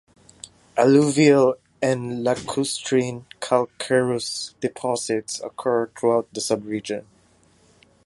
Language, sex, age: English, male, 19-29